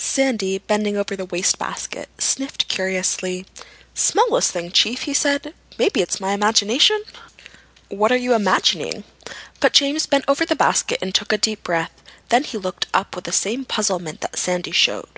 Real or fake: real